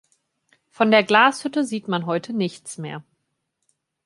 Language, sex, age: German, female, 19-29